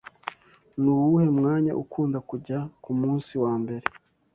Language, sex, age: Kinyarwanda, male, 19-29